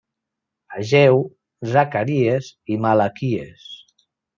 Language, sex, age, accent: Catalan, male, 50-59, valencià